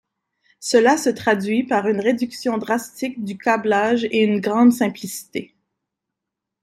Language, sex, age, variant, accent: French, female, 19-29, Français d'Amérique du Nord, Français du Canada